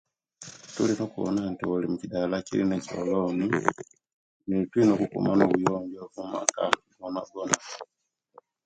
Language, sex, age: Kenyi, male, 30-39